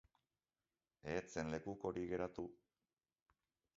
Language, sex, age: Basque, male, 50-59